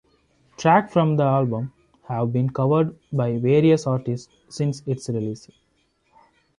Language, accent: English, India and South Asia (India, Pakistan, Sri Lanka)